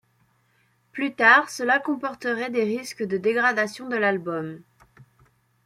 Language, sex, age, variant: French, female, under 19, Français de métropole